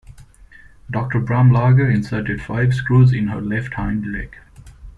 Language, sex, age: English, male, 19-29